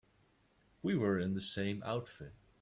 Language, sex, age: English, male, 19-29